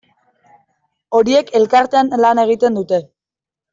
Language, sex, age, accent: Basque, female, 19-29, Mendebalekoa (Araba, Bizkaia, Gipuzkoako mendebaleko herri batzuk)